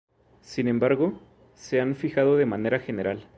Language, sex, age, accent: Spanish, male, 30-39, México